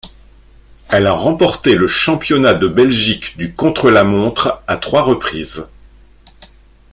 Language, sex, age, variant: French, male, 50-59, Français de métropole